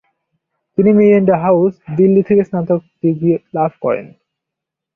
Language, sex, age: Bengali, male, under 19